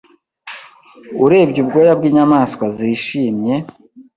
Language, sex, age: Kinyarwanda, male, 19-29